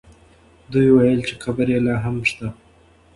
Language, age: Pashto, 19-29